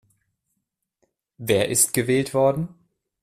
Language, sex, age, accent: German, male, 19-29, Deutschland Deutsch